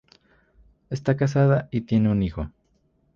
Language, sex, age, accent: Spanish, male, under 19, México